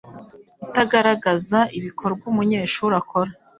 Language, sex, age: Kinyarwanda, female, 19-29